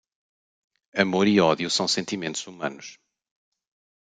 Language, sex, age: Portuguese, male, 40-49